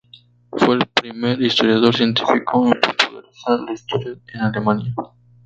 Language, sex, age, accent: Spanish, male, 19-29, México